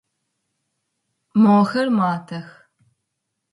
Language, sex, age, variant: Adyghe, female, 30-39, Адыгабзэ (Кирил, пстэумэ зэдыряе)